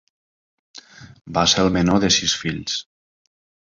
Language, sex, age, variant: Catalan, male, 19-29, Nord-Occidental